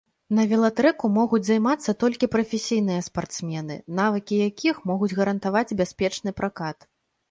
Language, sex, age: Belarusian, female, 30-39